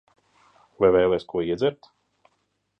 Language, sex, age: Latvian, male, 30-39